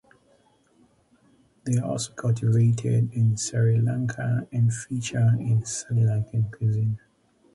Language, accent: English, England English